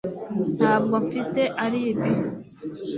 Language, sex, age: Kinyarwanda, female, 19-29